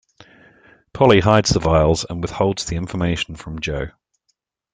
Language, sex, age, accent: English, male, 40-49, England English